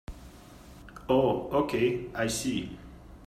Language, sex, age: English, male, 30-39